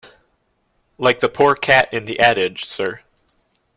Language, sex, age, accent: English, male, 19-29, United States English